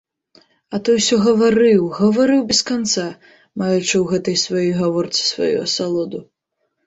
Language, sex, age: Belarusian, female, under 19